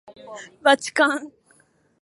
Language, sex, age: Japanese, female, under 19